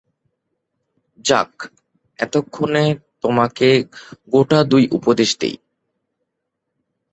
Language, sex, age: Bengali, male, 19-29